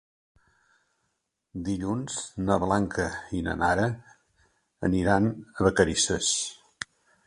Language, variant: Catalan, Central